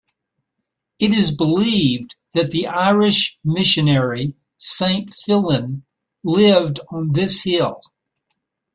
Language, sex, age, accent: English, male, 70-79, United States English